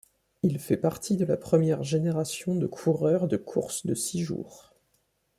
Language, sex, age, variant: French, male, 19-29, Français de métropole